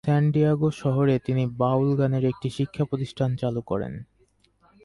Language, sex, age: Bengali, male, 30-39